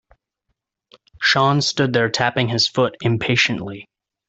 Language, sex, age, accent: English, male, 19-29, United States English